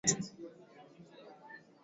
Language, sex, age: Swahili, female, 19-29